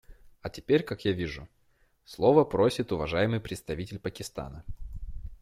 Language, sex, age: Russian, male, 19-29